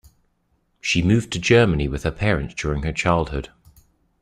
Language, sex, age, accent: English, male, 30-39, England English